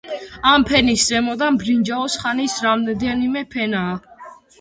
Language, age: Georgian, under 19